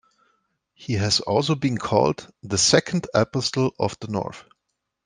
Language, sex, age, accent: English, male, 40-49, United States English